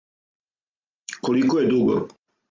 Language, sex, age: Serbian, male, 50-59